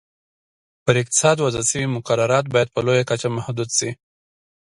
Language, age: Pashto, 19-29